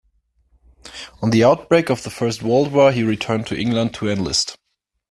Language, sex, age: English, male, 19-29